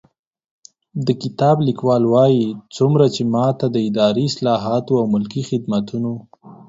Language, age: Pashto, 19-29